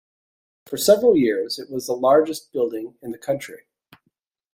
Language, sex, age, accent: English, male, 40-49, United States English